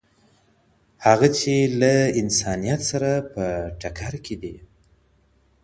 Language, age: Pashto, 30-39